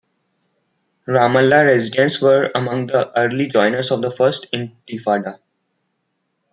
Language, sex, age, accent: English, male, 19-29, India and South Asia (India, Pakistan, Sri Lanka)